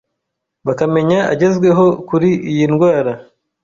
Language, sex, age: Kinyarwanda, male, 19-29